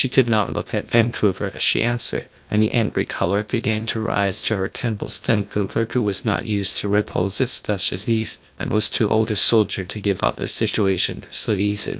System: TTS, GlowTTS